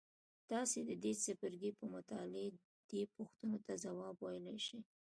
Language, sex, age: Pashto, female, 19-29